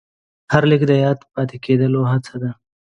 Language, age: Pashto, 30-39